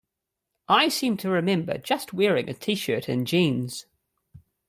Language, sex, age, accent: English, male, 30-39, New Zealand English